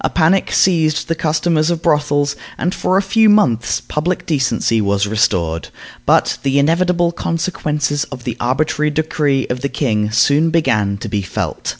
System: none